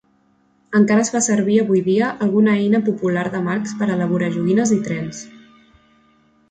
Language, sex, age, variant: Catalan, female, 19-29, Central